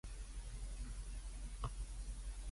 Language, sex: Cantonese, female